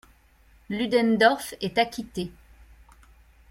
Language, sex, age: French, female, 40-49